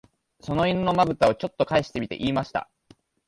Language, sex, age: Japanese, male, 19-29